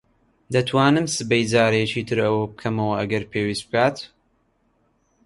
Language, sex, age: Central Kurdish, male, 19-29